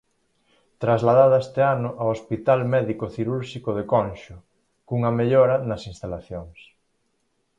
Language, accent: Galician, Normativo (estándar)